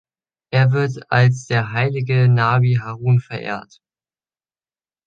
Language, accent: German, Deutschland Deutsch